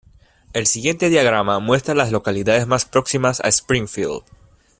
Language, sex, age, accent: Spanish, male, 19-29, Caribe: Cuba, Venezuela, Puerto Rico, República Dominicana, Panamá, Colombia caribeña, México caribeño, Costa del golfo de México